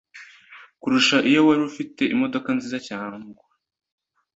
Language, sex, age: Kinyarwanda, male, under 19